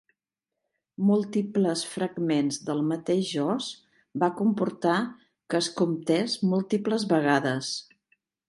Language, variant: Catalan, Central